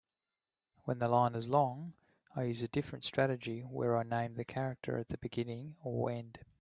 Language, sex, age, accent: English, male, 30-39, Australian English